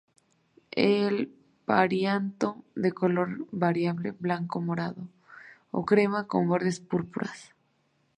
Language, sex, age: Spanish, female, 19-29